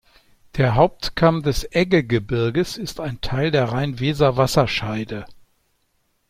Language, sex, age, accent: German, male, 60-69, Deutschland Deutsch